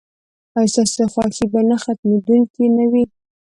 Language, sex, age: Pashto, female, under 19